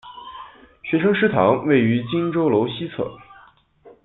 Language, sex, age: Chinese, male, 19-29